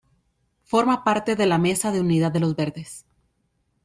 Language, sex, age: Spanish, female, 19-29